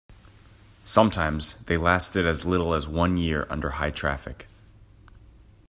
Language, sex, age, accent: English, male, 19-29, United States English